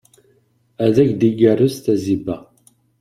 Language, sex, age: Kabyle, male, 30-39